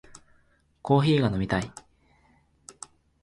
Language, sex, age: Japanese, male, under 19